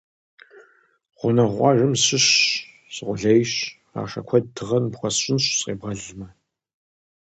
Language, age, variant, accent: Kabardian, 40-49, Адыгэбзэ (Къэбэрдей, Кирил, псоми зэдай), Джылэхъстэней (Gilahsteney)